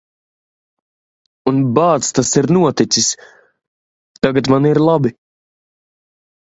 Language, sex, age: Latvian, male, 19-29